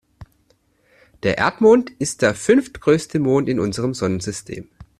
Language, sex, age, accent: German, male, 30-39, Deutschland Deutsch